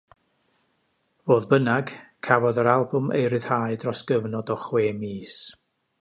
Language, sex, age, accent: Welsh, male, 50-59, Y Deyrnas Unedig Cymraeg